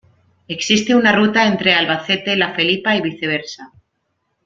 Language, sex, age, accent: Spanish, female, 30-39, España: Centro-Sur peninsular (Madrid, Toledo, Castilla-La Mancha)